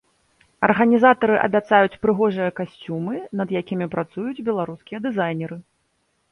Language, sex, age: Belarusian, female, 30-39